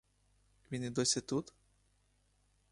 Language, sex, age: Ukrainian, male, 19-29